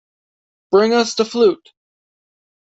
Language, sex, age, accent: English, male, 19-29, United States English